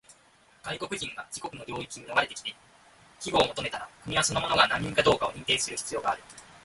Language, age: Japanese, 19-29